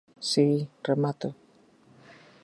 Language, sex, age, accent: Galician, female, 50-59, Central (gheada)